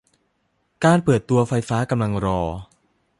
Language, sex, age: Thai, male, 19-29